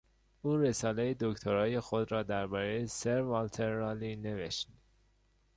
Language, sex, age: Persian, male, 19-29